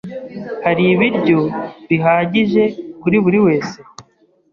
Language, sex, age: Kinyarwanda, male, 30-39